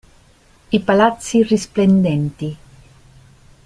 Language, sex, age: Italian, female, 50-59